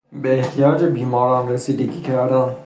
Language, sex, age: Persian, male, 19-29